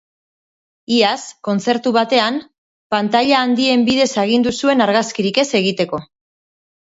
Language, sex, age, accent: Basque, female, 40-49, Mendebalekoa (Araba, Bizkaia, Gipuzkoako mendebaleko herri batzuk)